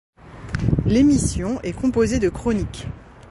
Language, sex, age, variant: French, female, 30-39, Français de métropole